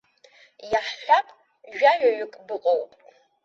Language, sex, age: Abkhazian, female, 40-49